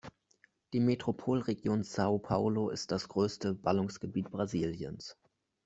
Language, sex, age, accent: German, male, under 19, Deutschland Deutsch